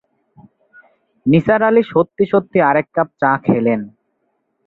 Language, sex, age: Bengali, male, 19-29